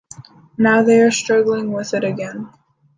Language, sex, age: English, female, under 19